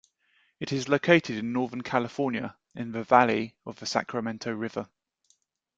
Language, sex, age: English, male, 40-49